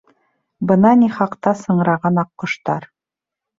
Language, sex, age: Bashkir, female, 40-49